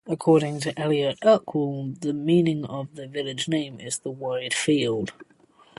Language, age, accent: English, 19-29, England English